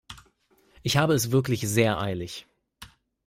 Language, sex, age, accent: German, male, 19-29, Deutschland Deutsch